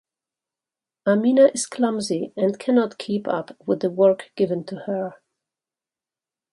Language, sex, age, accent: English, female, 40-49, England English